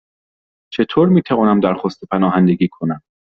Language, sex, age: Persian, male, 19-29